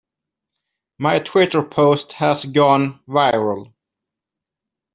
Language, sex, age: English, male, 40-49